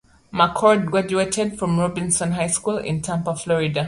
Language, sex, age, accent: English, female, 30-39, Southern African (South Africa, Zimbabwe, Namibia)